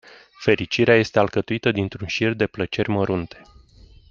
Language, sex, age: Romanian, male, 40-49